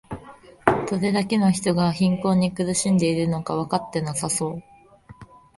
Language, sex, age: Japanese, female, 19-29